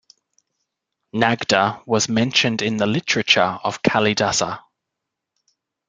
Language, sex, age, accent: English, male, 19-29, Australian English